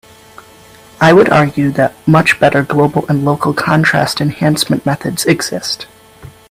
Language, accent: English, United States English